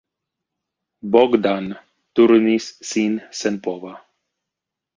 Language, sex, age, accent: Esperanto, male, 30-39, Internacia